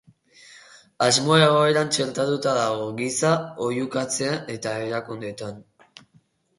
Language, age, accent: Basque, under 19, Erdialdekoa edo Nafarra (Gipuzkoa, Nafarroa)